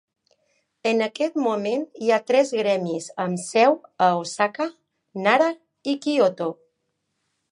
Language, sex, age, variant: Catalan, female, 50-59, Balear